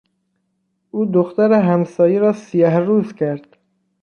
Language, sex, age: Persian, male, 19-29